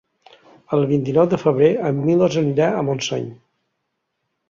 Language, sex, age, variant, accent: Catalan, male, 50-59, Balear, balear